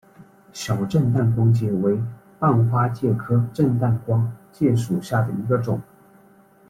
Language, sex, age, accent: Chinese, male, 19-29, 出生地：四川省